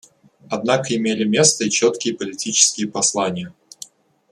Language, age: Russian, 19-29